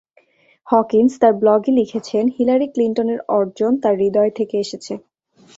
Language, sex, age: Bengali, female, 19-29